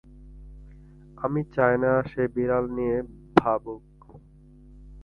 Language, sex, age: Bengali, male, 19-29